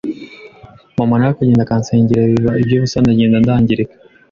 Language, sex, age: Kinyarwanda, male, 19-29